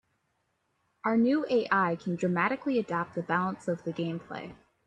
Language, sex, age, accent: English, male, under 19, Canadian English